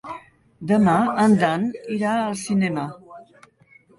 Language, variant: Catalan, Septentrional